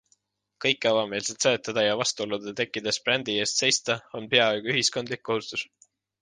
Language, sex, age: Estonian, male, 19-29